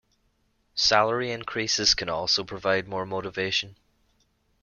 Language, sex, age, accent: English, male, 30-39, Irish English